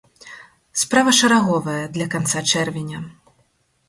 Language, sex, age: Belarusian, female, 30-39